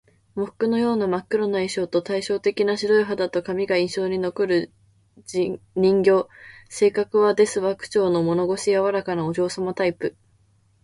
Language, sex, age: Japanese, female, 19-29